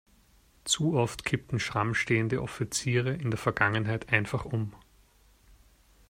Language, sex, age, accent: German, male, 30-39, Österreichisches Deutsch